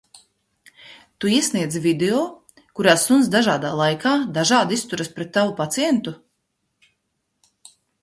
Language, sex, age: Latvian, female, 50-59